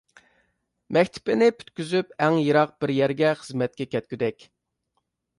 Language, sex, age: Uyghur, male, 30-39